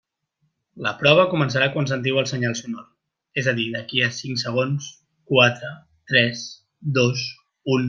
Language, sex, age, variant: Catalan, male, 30-39, Central